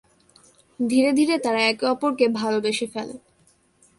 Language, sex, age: Bengali, female, under 19